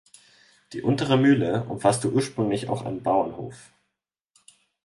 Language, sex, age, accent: German, male, 19-29, Deutschland Deutsch